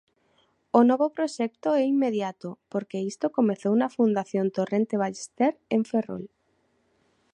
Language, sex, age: Galician, female, 19-29